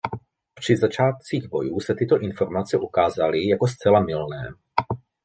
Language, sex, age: Czech, male, 30-39